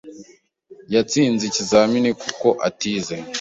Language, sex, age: Kinyarwanda, male, 19-29